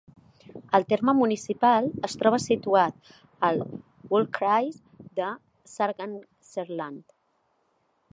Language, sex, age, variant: Catalan, female, 40-49, Central